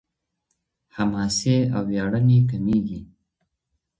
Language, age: Pashto, 30-39